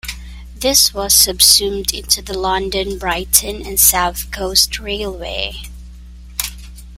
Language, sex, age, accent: English, female, 19-29, Filipino